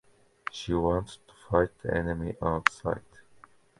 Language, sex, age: English, male, 19-29